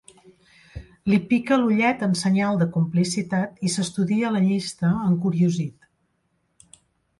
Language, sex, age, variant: Catalan, female, 50-59, Central